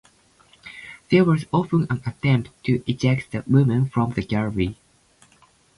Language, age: English, 19-29